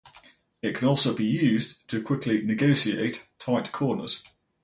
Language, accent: English, England English